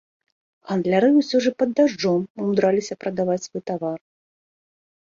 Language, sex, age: Belarusian, female, 30-39